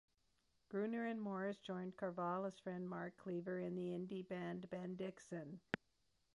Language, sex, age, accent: English, female, 60-69, Canadian English